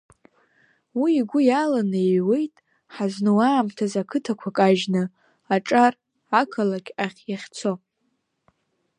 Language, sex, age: Abkhazian, female, under 19